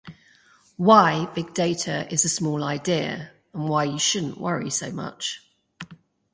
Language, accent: English, England English; British English